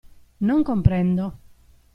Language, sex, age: Italian, female, 50-59